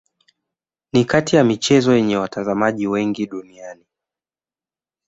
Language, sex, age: Swahili, male, 19-29